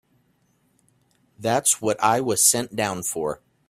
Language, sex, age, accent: English, male, 30-39, United States English